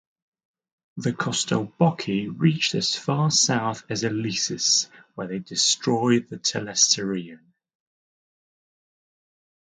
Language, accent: English, England English